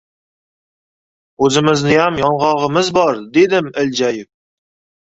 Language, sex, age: Uzbek, male, 19-29